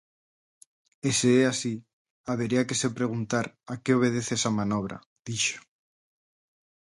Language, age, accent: Galician, 30-39, Normativo (estándar)